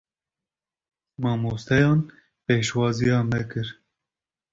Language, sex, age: Kurdish, male, 19-29